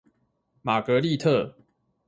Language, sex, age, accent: Chinese, male, 19-29, 出生地：臺北市